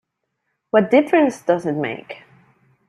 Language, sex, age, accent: English, female, 30-39, Canadian English